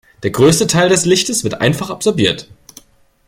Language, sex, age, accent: German, male, 19-29, Deutschland Deutsch